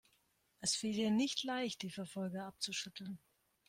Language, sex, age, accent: German, female, 50-59, Deutschland Deutsch